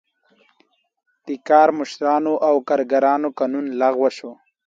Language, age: Pashto, 19-29